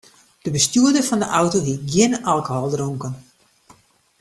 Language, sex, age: Western Frisian, female, 50-59